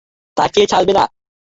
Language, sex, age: Bengali, male, under 19